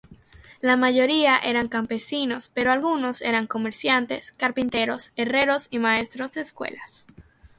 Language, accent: Spanish, Caribe: Cuba, Venezuela, Puerto Rico, República Dominicana, Panamá, Colombia caribeña, México caribeño, Costa del golfo de México